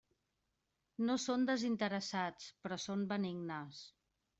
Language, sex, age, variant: Catalan, female, 40-49, Central